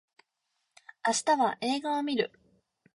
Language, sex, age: Japanese, female, 19-29